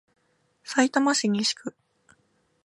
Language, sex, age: Japanese, female, 19-29